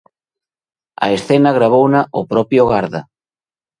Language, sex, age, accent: Galician, male, 30-39, Oriental (común en zona oriental)